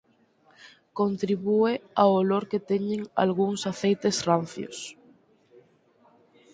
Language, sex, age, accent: Galician, female, 19-29, Normativo (estándar)